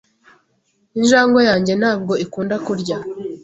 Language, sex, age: Kinyarwanda, female, 19-29